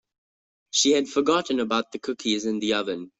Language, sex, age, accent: English, male, under 19, India and South Asia (India, Pakistan, Sri Lanka)